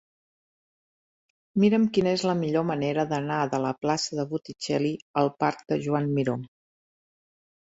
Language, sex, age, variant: Catalan, female, 50-59, Central